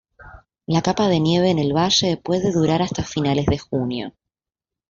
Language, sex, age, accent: Spanish, female, 30-39, Rioplatense: Argentina, Uruguay, este de Bolivia, Paraguay